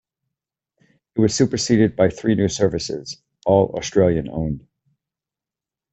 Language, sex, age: English, male, 40-49